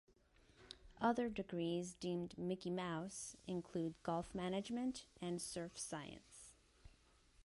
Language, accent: English, United States English